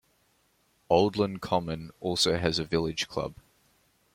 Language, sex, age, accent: English, male, 19-29, Australian English